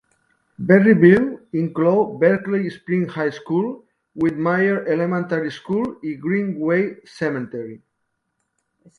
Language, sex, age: Catalan, female, 50-59